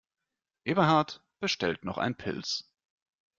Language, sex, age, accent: German, male, 30-39, Deutschland Deutsch